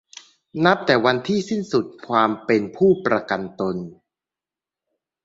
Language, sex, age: Thai, male, 19-29